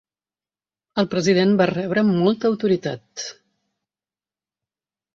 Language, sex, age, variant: Catalan, female, 50-59, Central